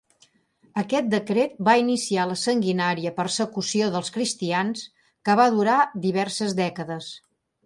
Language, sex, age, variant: Catalan, female, 50-59, Central